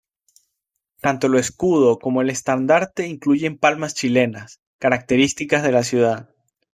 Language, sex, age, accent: Spanish, male, 30-39, Caribe: Cuba, Venezuela, Puerto Rico, República Dominicana, Panamá, Colombia caribeña, México caribeño, Costa del golfo de México